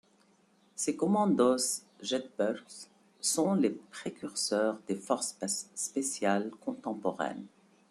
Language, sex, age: French, female, 50-59